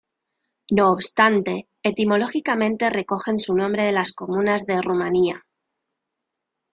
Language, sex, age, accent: Spanish, female, 19-29, España: Centro-Sur peninsular (Madrid, Toledo, Castilla-La Mancha)